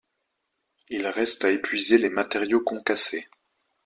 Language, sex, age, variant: French, male, 19-29, Français de métropole